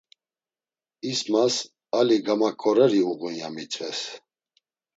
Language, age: Laz, 50-59